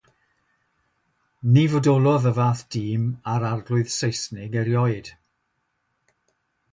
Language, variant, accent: Welsh, South-Western Welsh, Y Deyrnas Unedig Cymraeg